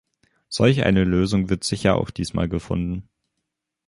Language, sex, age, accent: German, male, under 19, Deutschland Deutsch